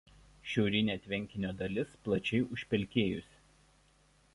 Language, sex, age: Lithuanian, male, 30-39